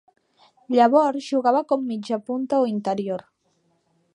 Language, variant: Catalan, Central